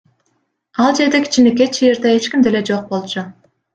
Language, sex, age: Kyrgyz, female, 19-29